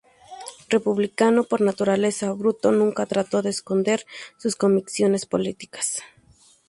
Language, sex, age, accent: Spanish, female, 19-29, México